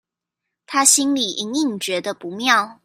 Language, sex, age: Chinese, female, 19-29